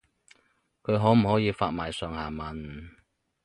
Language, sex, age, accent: Cantonese, male, 30-39, 广州音